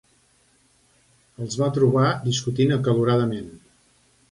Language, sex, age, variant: Catalan, male, 60-69, Septentrional